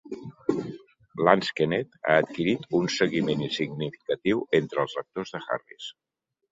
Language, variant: Catalan, Central